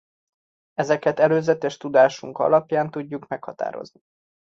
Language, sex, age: Hungarian, male, 30-39